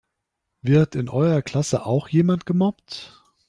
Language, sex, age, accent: German, male, 30-39, Deutschland Deutsch